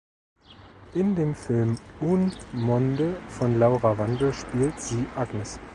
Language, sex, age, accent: German, male, 30-39, Deutschland Deutsch